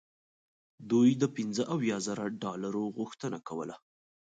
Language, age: Pashto, 19-29